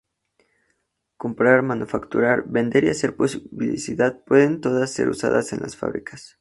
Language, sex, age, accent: Spanish, male, 19-29, México